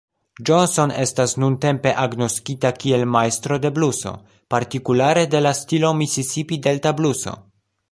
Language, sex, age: Esperanto, male, 19-29